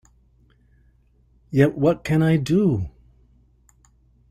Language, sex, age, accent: English, male, 60-69, United States English